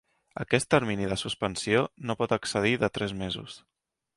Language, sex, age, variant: Catalan, male, 19-29, Central